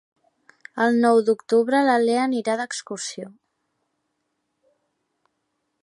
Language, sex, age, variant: Catalan, female, 19-29, Central